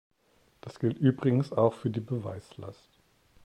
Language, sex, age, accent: German, male, 30-39, Deutschland Deutsch